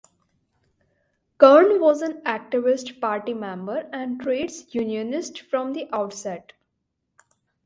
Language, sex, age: English, female, 19-29